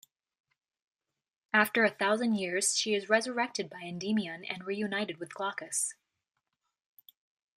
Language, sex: English, female